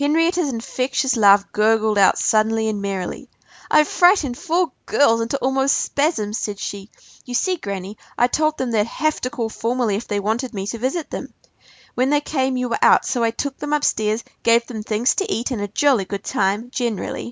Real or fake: real